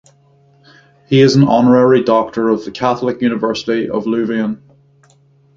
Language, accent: English, Northern Irish